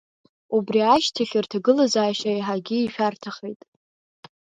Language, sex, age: Abkhazian, female, under 19